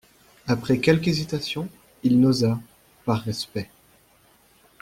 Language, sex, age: French, male, 19-29